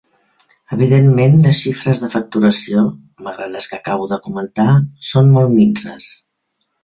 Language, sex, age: Catalan, female, 60-69